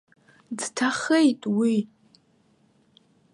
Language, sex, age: Abkhazian, female, under 19